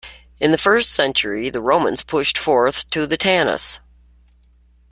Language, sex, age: English, female, 60-69